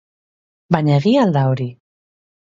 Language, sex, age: Basque, female, 40-49